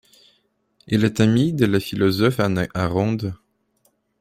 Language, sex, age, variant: French, male, under 19, Français de métropole